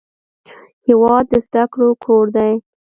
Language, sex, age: Pashto, female, 19-29